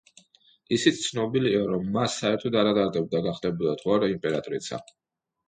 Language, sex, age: Georgian, male, 30-39